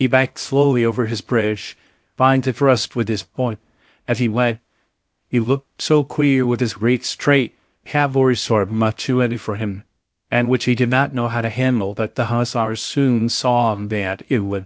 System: TTS, VITS